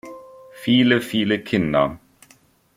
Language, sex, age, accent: German, male, 40-49, Deutschland Deutsch